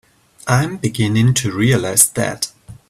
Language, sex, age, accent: English, male, 30-39, England English